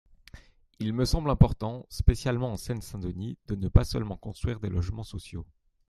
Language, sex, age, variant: French, male, 30-39, Français de métropole